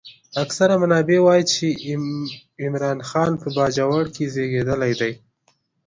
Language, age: Pashto, 19-29